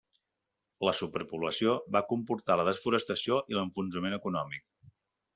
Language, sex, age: Catalan, male, 40-49